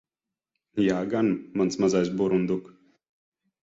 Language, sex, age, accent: Latvian, male, 30-39, Riga; Dzimtā valoda; nav